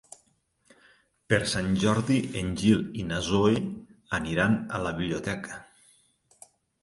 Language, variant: Catalan, Nord-Occidental